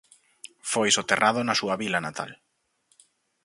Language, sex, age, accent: Galician, male, 30-39, Central (gheada)